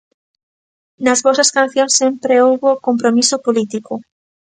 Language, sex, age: Galician, female, 19-29